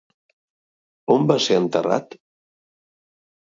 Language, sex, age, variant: Catalan, male, 50-59, Central